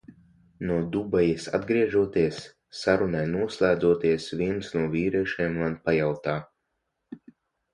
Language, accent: Latvian, Vidus dialekts